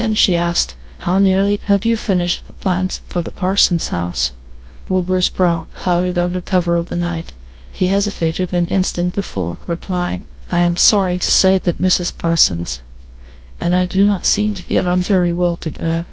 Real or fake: fake